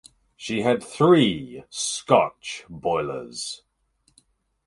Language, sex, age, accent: English, male, 30-39, England English